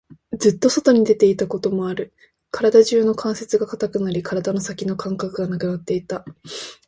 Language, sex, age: Japanese, female, 19-29